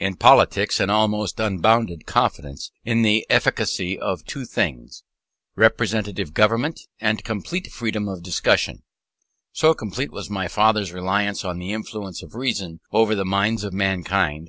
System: none